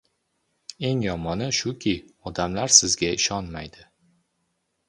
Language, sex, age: Uzbek, male, 19-29